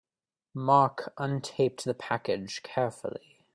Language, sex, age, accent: English, male, 19-29, United States English